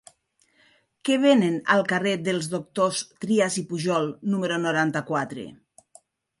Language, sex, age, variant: Catalan, female, 50-59, Nord-Occidental